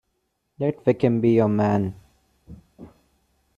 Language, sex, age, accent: English, male, 19-29, India and South Asia (India, Pakistan, Sri Lanka)